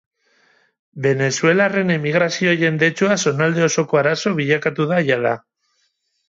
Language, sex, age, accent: Basque, male, 30-39, Mendebalekoa (Araba, Bizkaia, Gipuzkoako mendebaleko herri batzuk)